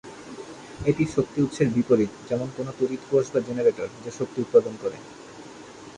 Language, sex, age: Bengali, male, 19-29